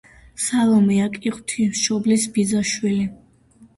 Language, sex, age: Georgian, female, 19-29